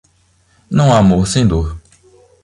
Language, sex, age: Portuguese, male, 19-29